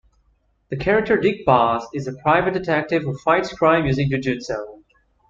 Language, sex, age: English, male, 19-29